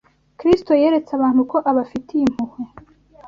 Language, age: Kinyarwanda, 19-29